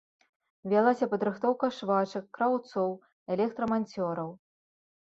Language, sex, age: Belarusian, female, 30-39